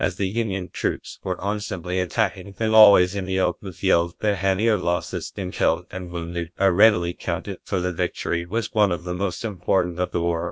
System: TTS, GlowTTS